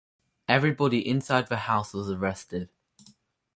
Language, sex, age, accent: English, male, under 19, England English